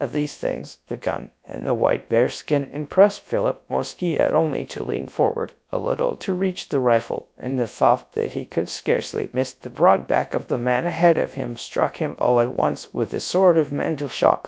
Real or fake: fake